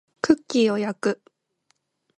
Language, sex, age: Japanese, female, 19-29